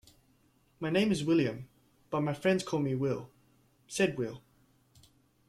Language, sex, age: English, male, 19-29